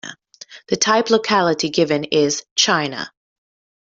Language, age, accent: English, 30-39, England English